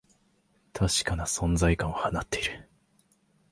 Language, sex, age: Japanese, male, 19-29